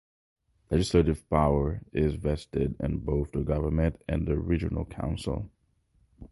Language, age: English, 30-39